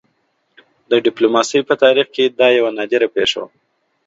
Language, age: Pashto, 30-39